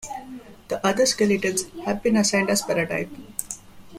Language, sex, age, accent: English, male, 19-29, India and South Asia (India, Pakistan, Sri Lanka)